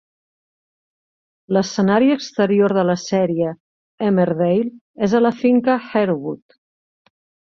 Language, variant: Catalan, Central